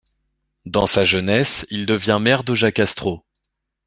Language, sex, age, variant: French, male, 19-29, Français de métropole